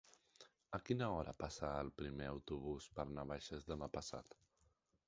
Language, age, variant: Catalan, 19-29, Central